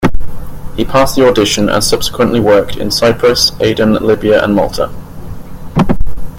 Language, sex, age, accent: English, male, 19-29, England English